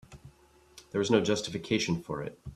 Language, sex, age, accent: English, male, 40-49, United States English